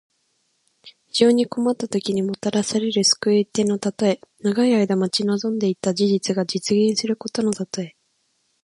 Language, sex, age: Japanese, female, 19-29